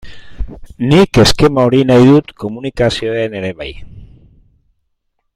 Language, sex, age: Basque, male, 60-69